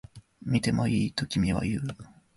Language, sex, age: Japanese, male, 19-29